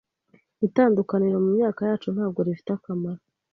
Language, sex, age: Kinyarwanda, female, 30-39